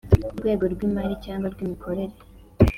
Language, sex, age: Kinyarwanda, female, 19-29